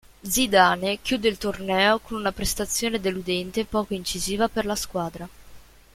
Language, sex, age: Italian, female, 19-29